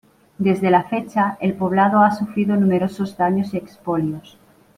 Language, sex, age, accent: Spanish, female, 50-59, España: Centro-Sur peninsular (Madrid, Toledo, Castilla-La Mancha)